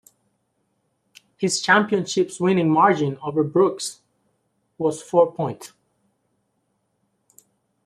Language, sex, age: English, male, 40-49